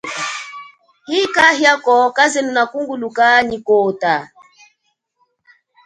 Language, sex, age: Chokwe, female, 30-39